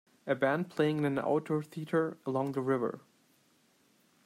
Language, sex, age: English, male, 30-39